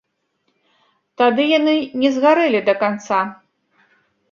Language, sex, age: Belarusian, female, 60-69